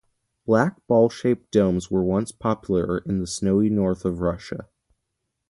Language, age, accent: English, under 19, United States English